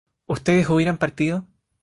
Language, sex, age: Spanish, male, 19-29